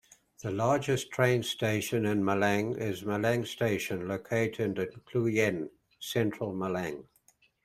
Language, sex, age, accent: English, male, 70-79, New Zealand English